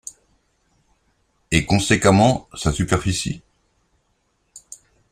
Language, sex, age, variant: French, male, 60-69, Français de métropole